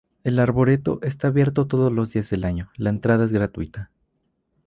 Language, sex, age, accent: Spanish, male, under 19, México